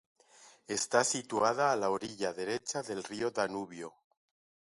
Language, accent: Spanish, España: Centro-Sur peninsular (Madrid, Toledo, Castilla-La Mancha)